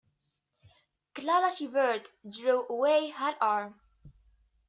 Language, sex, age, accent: English, female, 19-29, United States English